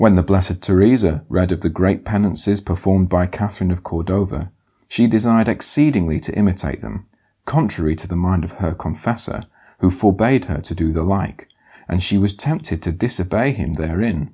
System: none